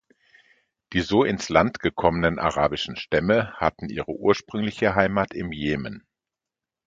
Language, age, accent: German, 50-59, Deutschland Deutsch